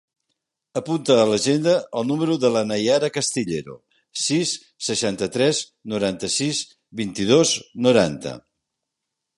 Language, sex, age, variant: Catalan, male, 70-79, Central